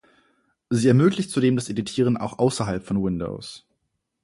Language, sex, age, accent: German, male, 19-29, Deutschland Deutsch